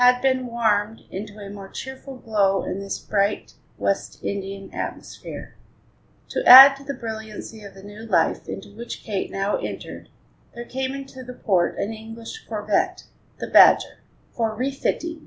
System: none